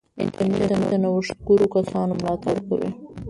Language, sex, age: Pashto, female, under 19